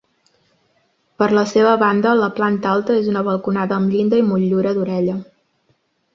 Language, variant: Catalan, Central